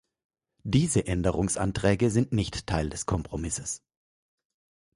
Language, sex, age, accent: German, male, 40-49, Deutschland Deutsch